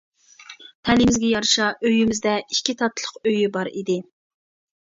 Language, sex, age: Uyghur, female, 19-29